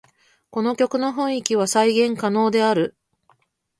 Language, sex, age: Japanese, female, 40-49